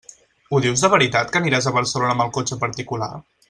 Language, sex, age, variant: Catalan, male, 19-29, Central